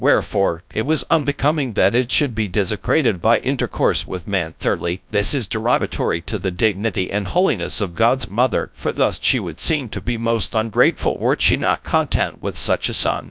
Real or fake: fake